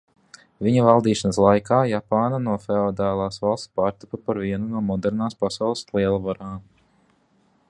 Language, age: Latvian, 19-29